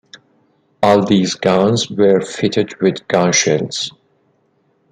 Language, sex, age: English, male, 30-39